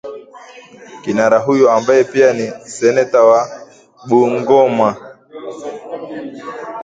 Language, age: Swahili, 19-29